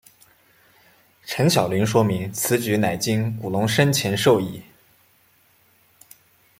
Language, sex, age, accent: Chinese, male, 19-29, 出生地：湖北省